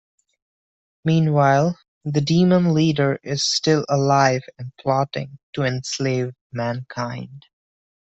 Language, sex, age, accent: English, male, 19-29, India and South Asia (India, Pakistan, Sri Lanka)